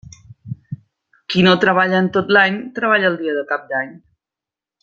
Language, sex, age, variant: Catalan, female, 50-59, Central